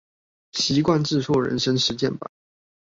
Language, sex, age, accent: Chinese, male, under 19, 出生地：新北市